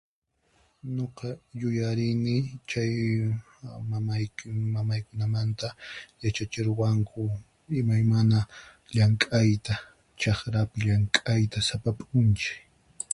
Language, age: Puno Quechua, 30-39